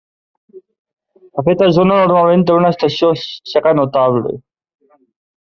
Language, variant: Catalan, Nord-Occidental